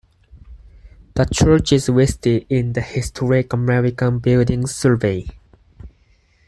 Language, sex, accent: English, male, United States English